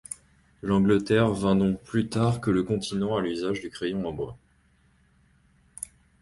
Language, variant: French, Français de métropole